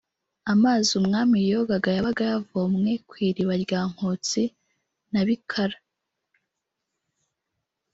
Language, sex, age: Kinyarwanda, female, 19-29